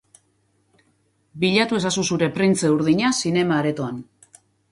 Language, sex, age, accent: Basque, female, 40-49, Mendebalekoa (Araba, Bizkaia, Gipuzkoako mendebaleko herri batzuk)